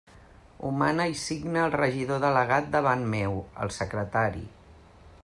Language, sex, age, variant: Catalan, female, 50-59, Central